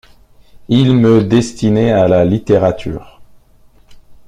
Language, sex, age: French, male, 40-49